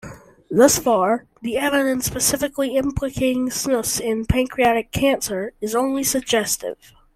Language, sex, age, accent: English, male, under 19, United States English